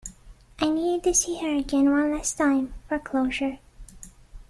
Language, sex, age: English, female, 19-29